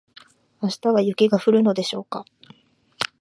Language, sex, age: Japanese, female, 19-29